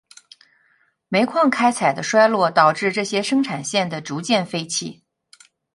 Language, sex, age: Chinese, female, 40-49